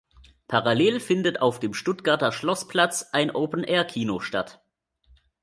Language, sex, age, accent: German, male, 19-29, Deutschland Deutsch